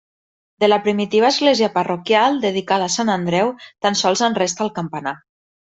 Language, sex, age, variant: Catalan, female, 30-39, Septentrional